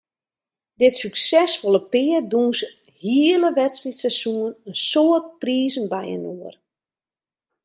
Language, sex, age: Western Frisian, female, 40-49